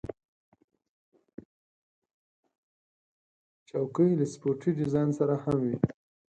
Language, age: Pashto, 19-29